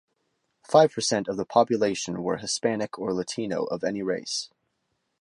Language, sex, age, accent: English, male, 19-29, United States English